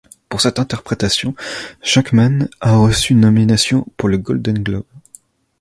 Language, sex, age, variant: French, male, 19-29, Français de métropole